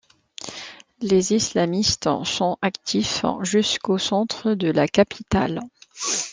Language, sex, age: French, female, 30-39